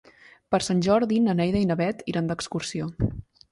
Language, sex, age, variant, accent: Catalan, female, 19-29, Central, central